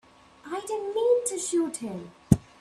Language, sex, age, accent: English, female, 19-29, India and South Asia (India, Pakistan, Sri Lanka)